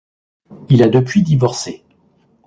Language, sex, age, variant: French, male, 50-59, Français de métropole